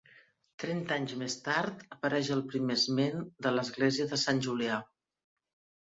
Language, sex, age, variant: Catalan, female, 50-59, Central